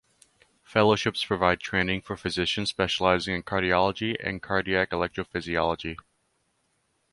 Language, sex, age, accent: English, male, 19-29, United States English